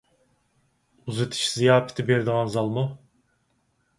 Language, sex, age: Uyghur, male, 30-39